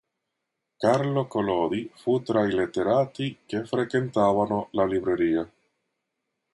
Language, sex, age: Italian, male, 30-39